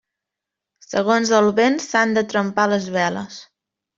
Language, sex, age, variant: Catalan, female, 19-29, Central